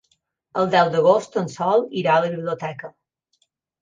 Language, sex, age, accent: Catalan, female, 40-49, mallorquí